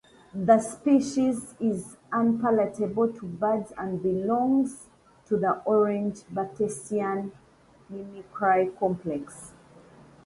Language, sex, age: English, female, 30-39